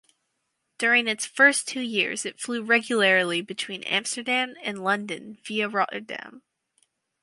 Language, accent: English, Canadian English